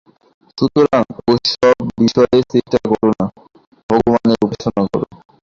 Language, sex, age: Bengali, male, 19-29